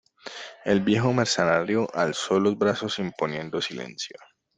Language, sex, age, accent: Spanish, male, 19-29, Andino-Pacífico: Colombia, Perú, Ecuador, oeste de Bolivia y Venezuela andina